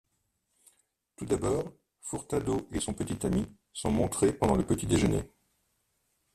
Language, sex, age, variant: French, male, 50-59, Français de métropole